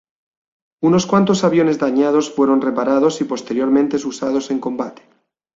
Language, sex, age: Spanish, male, 40-49